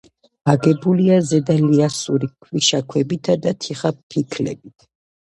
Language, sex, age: Georgian, female, 50-59